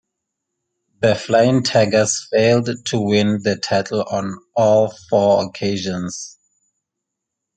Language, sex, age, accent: English, male, 19-29, Southern African (South Africa, Zimbabwe, Namibia)